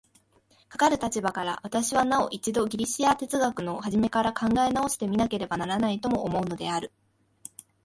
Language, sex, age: Japanese, female, 19-29